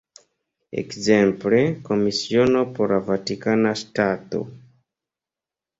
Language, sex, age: Esperanto, male, 30-39